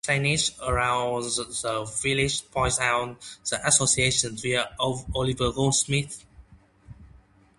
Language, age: English, 19-29